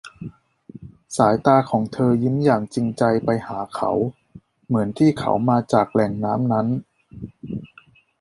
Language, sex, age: Thai, male, 30-39